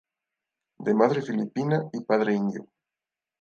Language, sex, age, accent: Spanish, male, 19-29, México